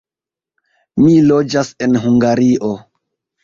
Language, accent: Esperanto, Internacia